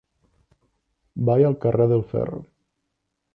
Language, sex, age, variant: Catalan, male, 19-29, Nord-Occidental